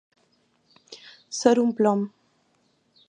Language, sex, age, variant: Catalan, female, 19-29, Balear